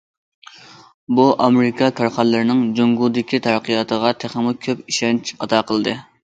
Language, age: Uyghur, 19-29